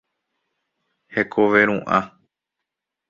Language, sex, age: Guarani, male, 19-29